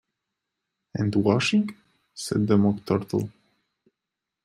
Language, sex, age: English, male, 30-39